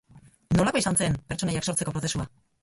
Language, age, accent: Basque, 50-59, Erdialdekoa edo Nafarra (Gipuzkoa, Nafarroa)